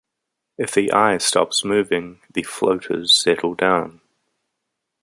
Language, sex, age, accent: English, male, 30-39, New Zealand English